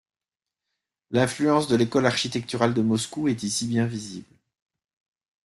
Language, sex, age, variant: French, male, 50-59, Français de métropole